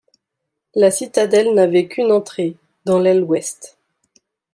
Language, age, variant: French, 19-29, Français de métropole